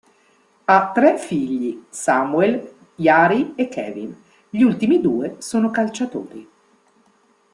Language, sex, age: Italian, female, 50-59